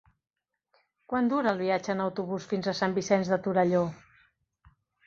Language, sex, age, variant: Catalan, female, 50-59, Central